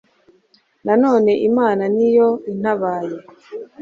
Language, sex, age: Kinyarwanda, female, 30-39